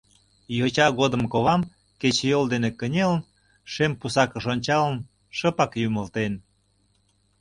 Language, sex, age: Mari, male, 60-69